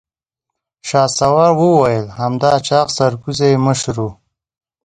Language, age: Pashto, 19-29